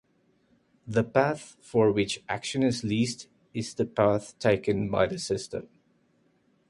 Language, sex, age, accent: English, male, 30-39, Southern African (South Africa, Zimbabwe, Namibia)